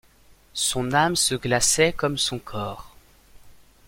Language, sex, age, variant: French, male, under 19, Français de métropole